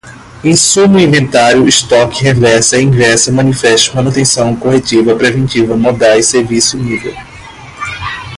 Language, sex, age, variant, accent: Portuguese, male, 19-29, Portuguese (Brasil), Nordestino